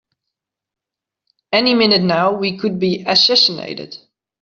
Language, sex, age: English, male, under 19